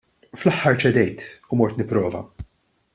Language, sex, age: Maltese, male, 40-49